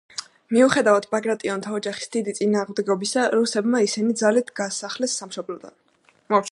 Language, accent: Georgian, მშვიდი